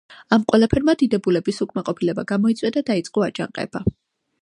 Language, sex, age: Georgian, female, 19-29